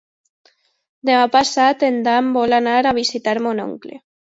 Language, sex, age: Catalan, female, under 19